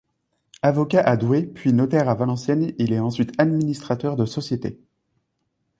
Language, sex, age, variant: French, male, 19-29, Français de métropole